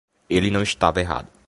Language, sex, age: Portuguese, male, under 19